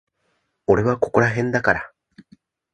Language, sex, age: Japanese, male, 19-29